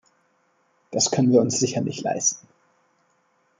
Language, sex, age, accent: German, male, 19-29, Deutschland Deutsch